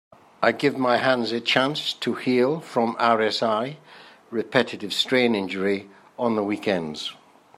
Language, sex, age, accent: English, male, 70-79, Welsh English